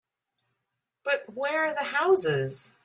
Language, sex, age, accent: English, male, 50-59, United States English